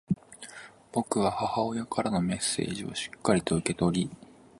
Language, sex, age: Japanese, male, 19-29